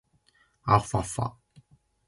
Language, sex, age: Japanese, male, under 19